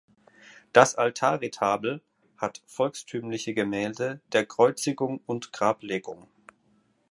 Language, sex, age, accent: German, male, 40-49, Deutschland Deutsch